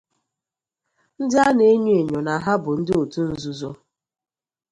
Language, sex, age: Igbo, female, 30-39